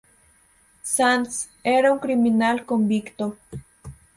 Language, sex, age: Spanish, female, under 19